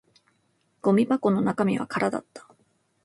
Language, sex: Japanese, female